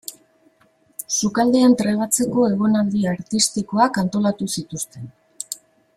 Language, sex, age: Basque, female, 50-59